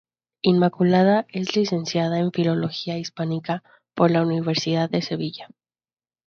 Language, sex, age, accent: Spanish, female, 19-29, México